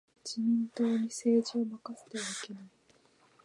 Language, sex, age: Japanese, female, 19-29